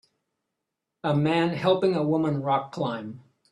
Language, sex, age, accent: English, male, 60-69, Canadian English